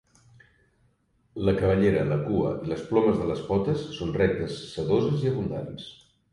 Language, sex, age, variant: Catalan, male, 50-59, Septentrional